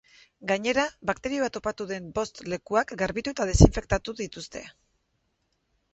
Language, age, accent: Basque, 50-59, Mendebalekoa (Araba, Bizkaia, Gipuzkoako mendebaleko herri batzuk)